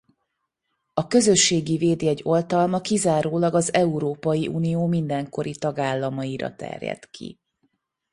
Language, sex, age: Hungarian, female, 30-39